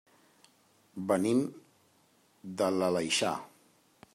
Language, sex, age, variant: Catalan, male, 40-49, Central